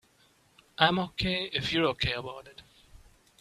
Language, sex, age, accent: English, male, 30-39, England English